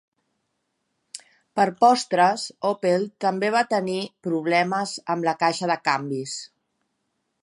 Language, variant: Catalan, Central